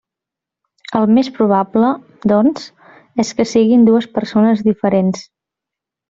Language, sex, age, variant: Catalan, female, 19-29, Central